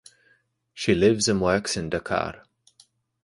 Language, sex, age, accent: English, male, 19-29, Australian English